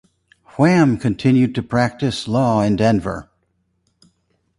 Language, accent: English, United States English